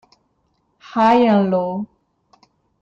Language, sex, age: Italian, female, 19-29